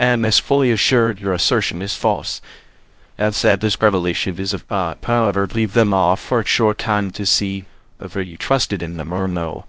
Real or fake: fake